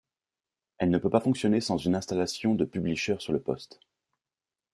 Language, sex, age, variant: French, male, 19-29, Français de métropole